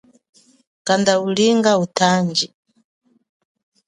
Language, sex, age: Chokwe, female, 40-49